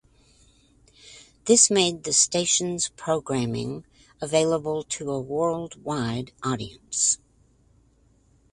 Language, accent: English, United States English